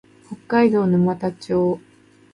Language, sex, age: Japanese, female, 30-39